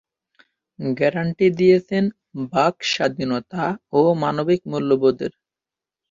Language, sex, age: Bengali, male, 19-29